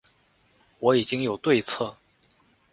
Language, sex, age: Chinese, male, 19-29